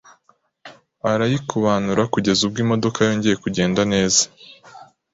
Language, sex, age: Kinyarwanda, male, 40-49